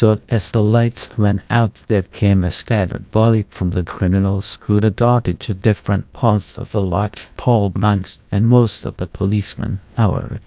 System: TTS, GlowTTS